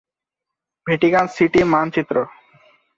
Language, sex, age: Bengali, male, 19-29